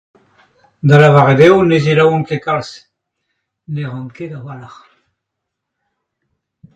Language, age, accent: Breton, 70-79, Leoneg